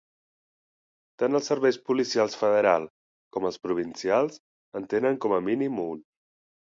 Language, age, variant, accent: Catalan, 30-39, Central, central